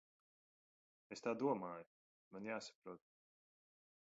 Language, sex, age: Latvian, male, 30-39